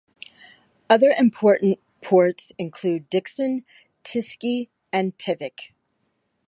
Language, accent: English, United States English